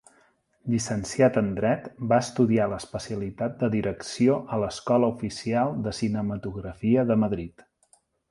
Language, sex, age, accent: Catalan, male, 40-49, central; nord-occidental